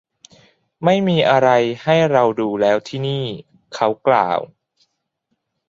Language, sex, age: Thai, male, 19-29